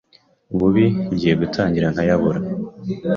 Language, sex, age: Kinyarwanda, male, 19-29